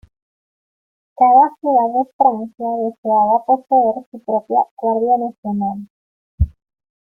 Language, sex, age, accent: Spanish, female, 30-39, Andino-Pacífico: Colombia, Perú, Ecuador, oeste de Bolivia y Venezuela andina